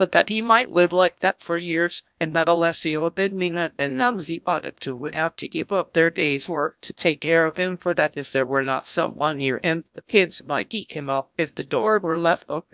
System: TTS, GlowTTS